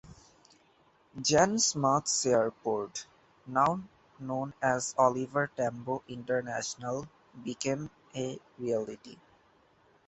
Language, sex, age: English, male, 19-29